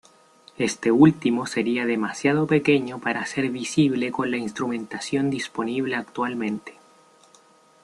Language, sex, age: Spanish, male, 19-29